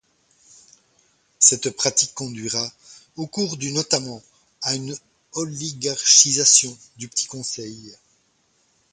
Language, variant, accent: French, Français d'Europe, Français de Belgique